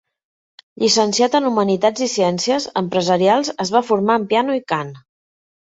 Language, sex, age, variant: Catalan, female, 40-49, Central